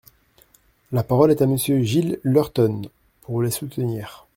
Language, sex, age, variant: French, male, 19-29, Français de métropole